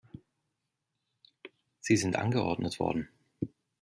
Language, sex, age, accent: German, male, 19-29, Schweizerdeutsch